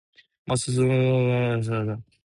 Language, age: English, 19-29